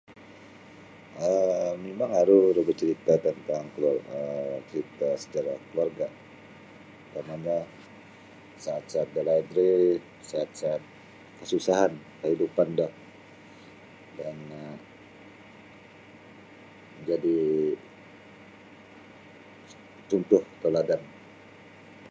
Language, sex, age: Sabah Bisaya, male, 40-49